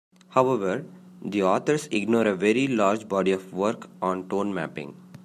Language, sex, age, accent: English, male, 30-39, India and South Asia (India, Pakistan, Sri Lanka)